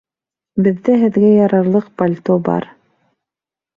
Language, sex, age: Bashkir, female, 40-49